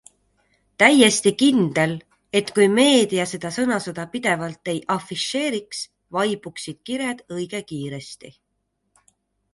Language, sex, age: Estonian, female, 30-39